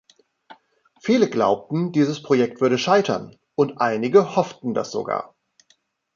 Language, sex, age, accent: German, male, 50-59, Deutschland Deutsch